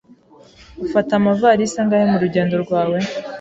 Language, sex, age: Kinyarwanda, female, 19-29